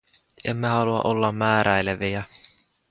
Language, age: Finnish, 19-29